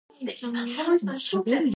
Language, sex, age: Tatar, female, under 19